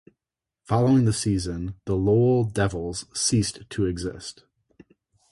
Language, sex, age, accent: English, male, 30-39, United States English